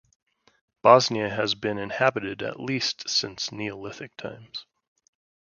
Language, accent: English, United States English